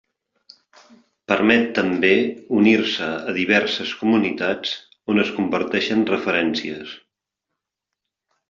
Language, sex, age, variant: Catalan, male, 50-59, Central